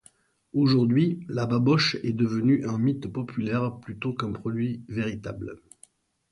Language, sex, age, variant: French, male, 50-59, Français de métropole